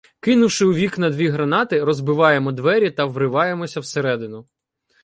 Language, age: Ukrainian, 19-29